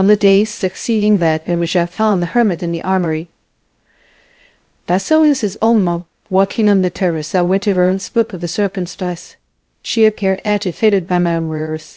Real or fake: fake